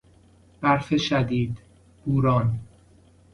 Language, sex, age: Persian, male, 30-39